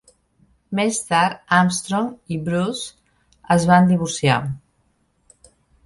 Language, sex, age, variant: Catalan, female, 50-59, Central